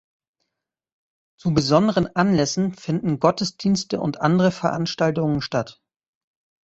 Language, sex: German, male